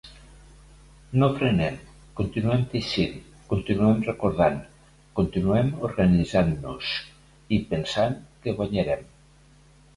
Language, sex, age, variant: Catalan, male, 60-69, Nord-Occidental